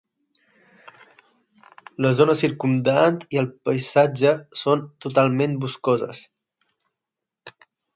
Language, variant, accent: Catalan, Balear, menorquí